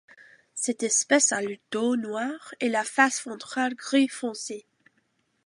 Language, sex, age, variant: French, female, under 19, Français de métropole